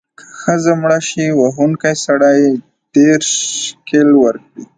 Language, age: Pashto, 19-29